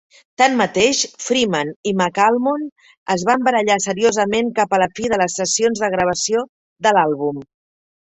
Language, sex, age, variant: Catalan, female, 40-49, Central